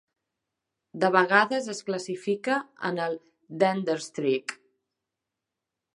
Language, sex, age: Catalan, female, 30-39